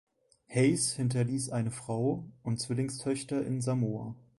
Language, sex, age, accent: German, male, 19-29, Deutschland Deutsch